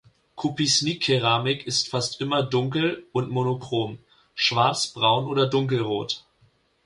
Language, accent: German, Deutschland Deutsch